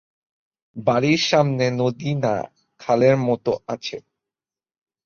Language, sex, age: Bengali, male, 19-29